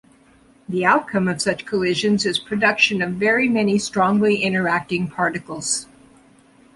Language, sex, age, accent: English, female, 50-59, United States English